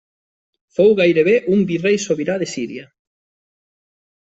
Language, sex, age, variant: Catalan, male, 19-29, Nord-Occidental